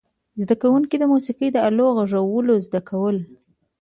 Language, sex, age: Pashto, female, 19-29